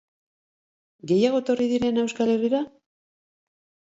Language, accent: Basque, Mendebalekoa (Araba, Bizkaia, Gipuzkoako mendebaleko herri batzuk)